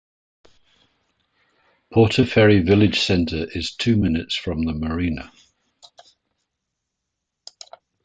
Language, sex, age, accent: English, male, 60-69, England English